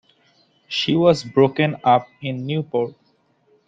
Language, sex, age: English, male, 19-29